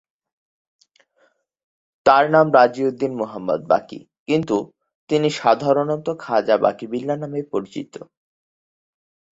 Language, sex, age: Bengali, male, 19-29